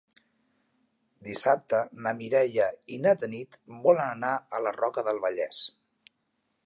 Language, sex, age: Catalan, male, 40-49